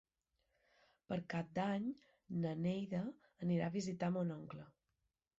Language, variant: Catalan, Balear